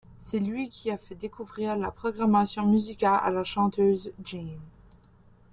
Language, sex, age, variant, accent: French, female, under 19, Français d'Amérique du Nord, Français du Canada